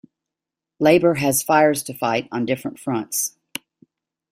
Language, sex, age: English, female, 60-69